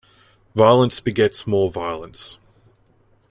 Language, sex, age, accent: English, male, 30-39, Australian English